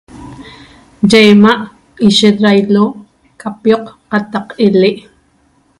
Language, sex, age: Toba, female, 40-49